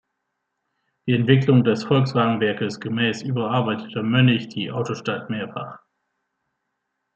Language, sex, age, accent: German, male, 30-39, Deutschland Deutsch